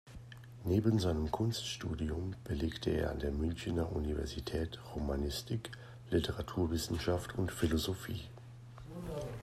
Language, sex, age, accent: German, male, 40-49, Deutschland Deutsch